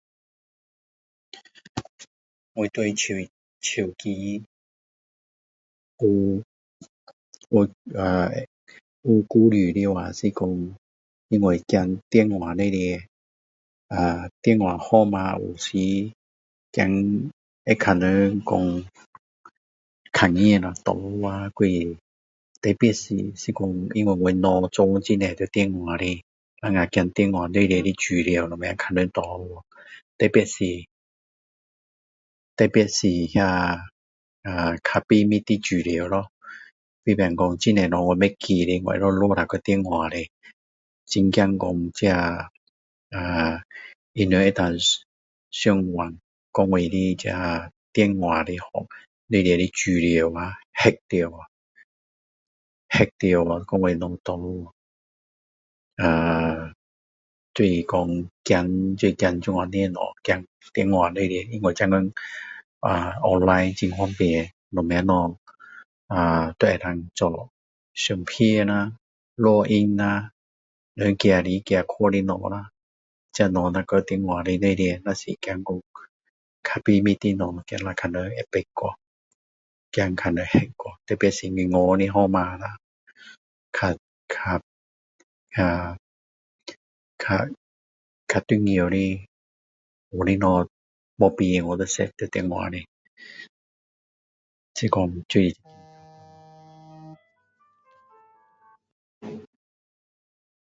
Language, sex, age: Min Dong Chinese, male, 50-59